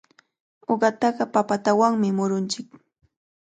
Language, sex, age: Cajatambo North Lima Quechua, female, 19-29